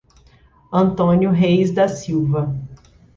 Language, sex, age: Portuguese, female, 30-39